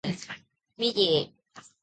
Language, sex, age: Japanese, female, 19-29